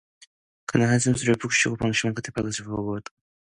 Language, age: Korean, 19-29